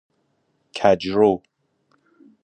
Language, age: Persian, 30-39